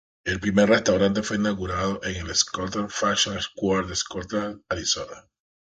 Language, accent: Spanish, Caribe: Cuba, Venezuela, Puerto Rico, República Dominicana, Panamá, Colombia caribeña, México caribeño, Costa del golfo de México